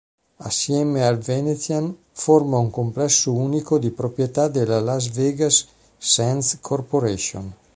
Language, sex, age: Italian, male, 50-59